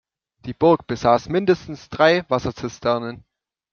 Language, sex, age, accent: German, male, 19-29, Deutschland Deutsch